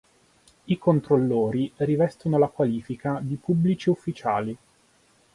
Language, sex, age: Italian, male, 30-39